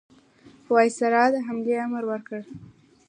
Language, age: Pashto, 19-29